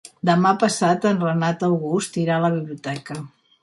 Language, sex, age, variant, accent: Catalan, female, 60-69, Central, Català central